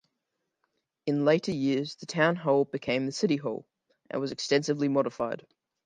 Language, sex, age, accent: English, male, under 19, Australian English